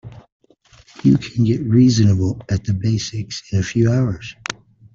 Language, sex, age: English, male, 30-39